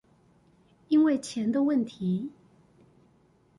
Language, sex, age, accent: Chinese, female, 40-49, 出生地：臺北市